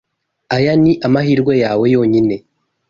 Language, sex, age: Kinyarwanda, male, 30-39